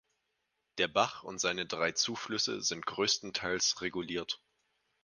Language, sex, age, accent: German, male, 19-29, Deutschland Deutsch